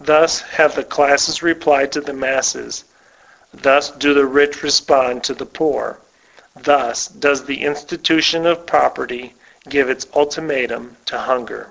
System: none